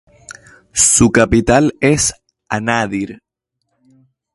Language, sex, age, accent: Spanish, male, 19-29, España: Islas Canarias